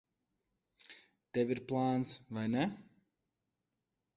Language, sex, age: Latvian, male, 30-39